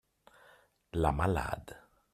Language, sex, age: French, male, 30-39